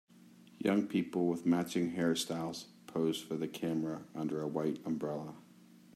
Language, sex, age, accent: English, male, 50-59, United States English